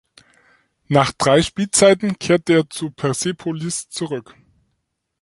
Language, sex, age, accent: German, male, 40-49, Deutschland Deutsch